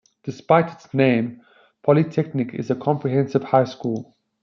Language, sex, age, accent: English, male, 40-49, Southern African (South Africa, Zimbabwe, Namibia)